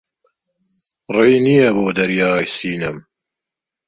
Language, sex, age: Central Kurdish, male, 30-39